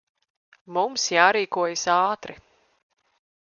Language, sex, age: Latvian, female, 19-29